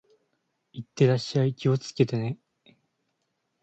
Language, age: Japanese, 19-29